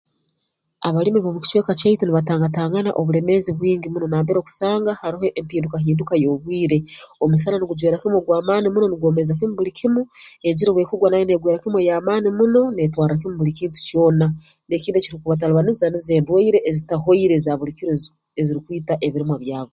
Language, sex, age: Tooro, female, 40-49